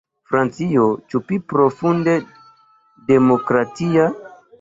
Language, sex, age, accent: Esperanto, male, 30-39, Internacia